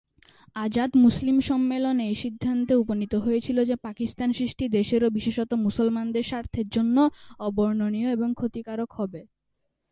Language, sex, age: Bengali, male, under 19